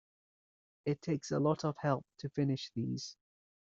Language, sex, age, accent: English, male, 30-39, England English